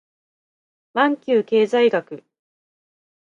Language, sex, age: Japanese, female, 30-39